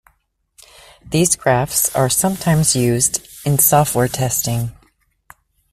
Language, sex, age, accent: English, female, 50-59, United States English